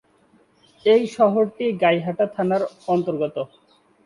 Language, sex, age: Bengali, male, 19-29